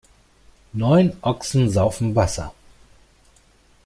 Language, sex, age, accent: German, male, 40-49, Deutschland Deutsch